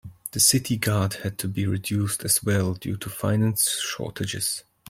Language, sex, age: English, male, 19-29